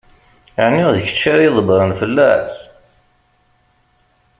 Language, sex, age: Kabyle, male, 40-49